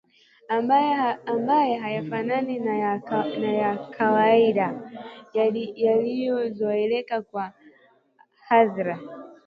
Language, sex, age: Swahili, female, 19-29